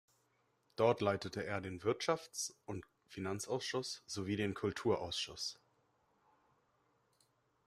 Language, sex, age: German, male, 19-29